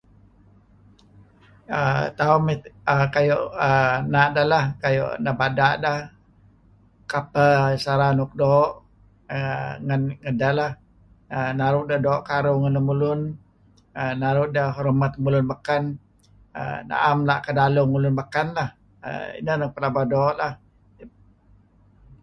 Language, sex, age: Kelabit, male, 70-79